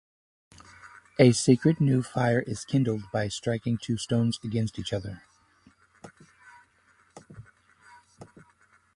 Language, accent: English, Hong Kong English